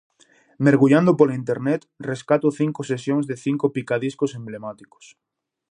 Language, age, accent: Galician, 19-29, Normativo (estándar)